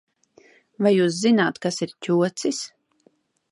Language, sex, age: Latvian, female, 40-49